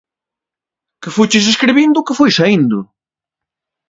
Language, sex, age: Galician, male, 40-49